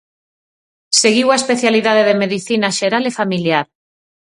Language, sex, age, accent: Galician, female, 40-49, Normativo (estándar)